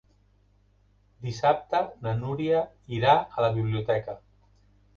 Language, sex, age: Catalan, male, 60-69